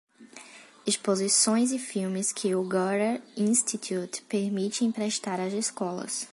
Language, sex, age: Portuguese, female, 19-29